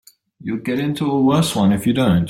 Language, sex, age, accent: English, male, 30-39, Australian English